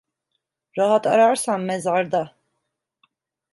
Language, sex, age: Turkish, female, 40-49